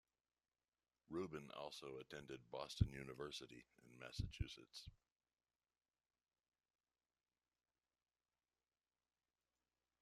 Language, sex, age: English, male, 60-69